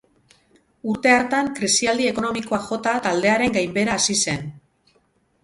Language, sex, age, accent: Basque, female, 40-49, Mendebalekoa (Araba, Bizkaia, Gipuzkoako mendebaleko herri batzuk)